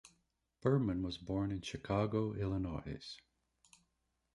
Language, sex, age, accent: English, male, 60-69, United States English